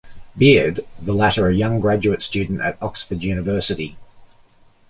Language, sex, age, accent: English, male, 40-49, Australian English